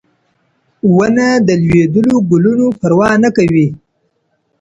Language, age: Pashto, 19-29